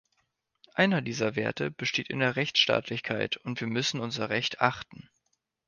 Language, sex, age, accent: German, male, 19-29, Deutschland Deutsch